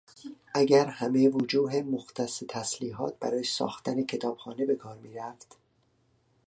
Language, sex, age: Persian, male, 40-49